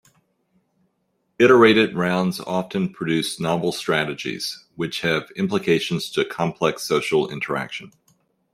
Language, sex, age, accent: English, male, 50-59, United States English